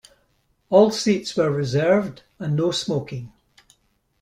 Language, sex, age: English, male, 70-79